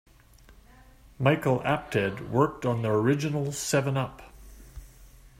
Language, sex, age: English, male, 60-69